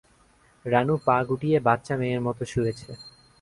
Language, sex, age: Bengali, male, 19-29